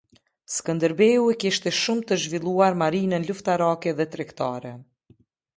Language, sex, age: Albanian, female, 30-39